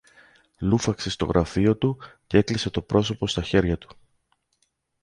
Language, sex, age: Greek, male, 30-39